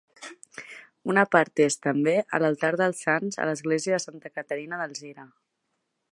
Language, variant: Catalan, Central